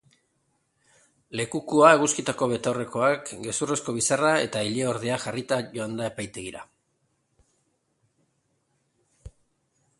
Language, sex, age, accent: Basque, male, 50-59, Erdialdekoa edo Nafarra (Gipuzkoa, Nafarroa)